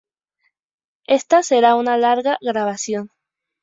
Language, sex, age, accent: Spanish, female, 19-29, México